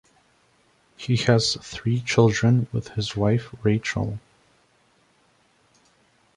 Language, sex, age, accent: English, male, 19-29, United States English